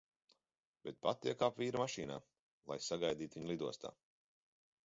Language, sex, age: Latvian, male, 40-49